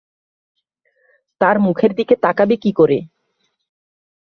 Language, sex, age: Bengali, male, 19-29